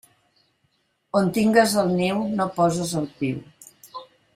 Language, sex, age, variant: Catalan, female, 60-69, Central